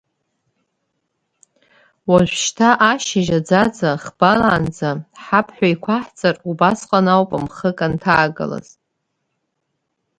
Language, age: Abkhazian, 30-39